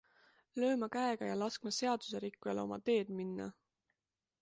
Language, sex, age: Estonian, female, 19-29